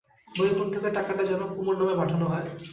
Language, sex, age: Bengali, male, 19-29